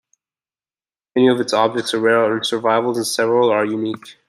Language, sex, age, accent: English, male, 19-29, United States English